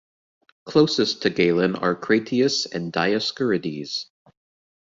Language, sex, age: English, male, 19-29